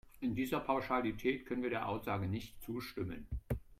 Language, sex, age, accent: German, male, 30-39, Deutschland Deutsch